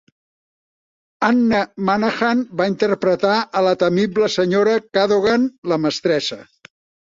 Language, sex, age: Catalan, male, 70-79